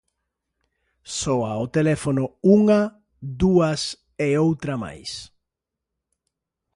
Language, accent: Galician, Normativo (estándar)